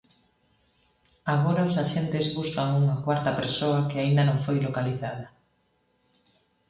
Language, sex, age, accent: Galician, female, 40-49, Normativo (estándar)